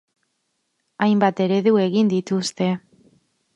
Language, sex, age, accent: Basque, female, 19-29, Mendebalekoa (Araba, Bizkaia, Gipuzkoako mendebaleko herri batzuk)